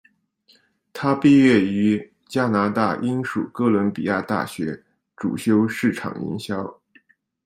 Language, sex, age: Chinese, male, 40-49